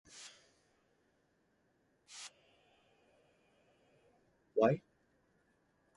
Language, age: English, 19-29